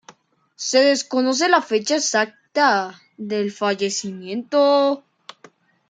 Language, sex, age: Spanish, male, under 19